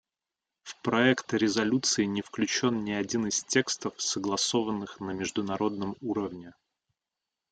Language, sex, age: Russian, male, 30-39